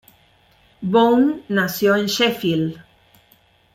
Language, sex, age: Spanish, female, 40-49